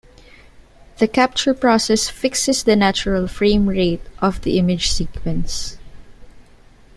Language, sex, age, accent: English, female, 19-29, Filipino